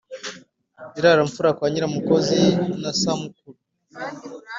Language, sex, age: Kinyarwanda, male, 30-39